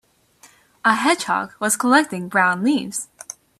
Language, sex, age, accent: English, female, 19-29, United States English